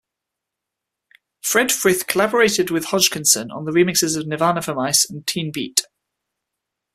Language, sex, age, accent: English, male, 30-39, England English